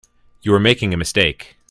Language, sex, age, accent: English, male, 40-49, United States English